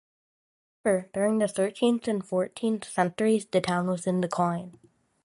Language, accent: English, United States English